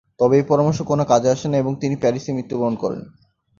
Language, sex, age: Bengali, male, 19-29